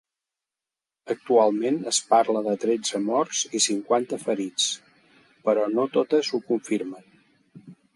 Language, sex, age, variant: Catalan, male, 60-69, Central